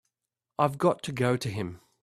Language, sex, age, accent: English, male, 50-59, Australian English